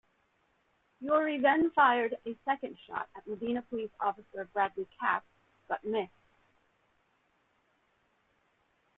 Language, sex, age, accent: English, female, 40-49, United States English